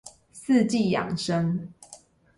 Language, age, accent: Chinese, 19-29, 出生地：高雄市